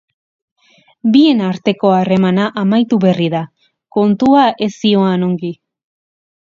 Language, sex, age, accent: Basque, female, 19-29, Erdialdekoa edo Nafarra (Gipuzkoa, Nafarroa)